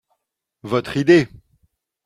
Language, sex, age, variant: French, male, 40-49, Français d'Europe